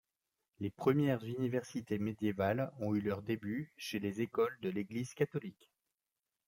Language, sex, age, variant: French, male, 40-49, Français de métropole